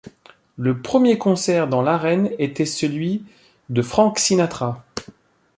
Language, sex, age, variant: French, male, 40-49, Français de métropole